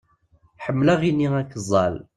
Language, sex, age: Kabyle, male, 19-29